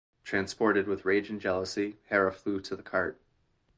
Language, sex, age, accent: English, male, 30-39, United States English